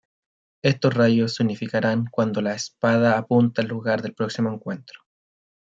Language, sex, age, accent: Spanish, male, 19-29, Chileno: Chile, Cuyo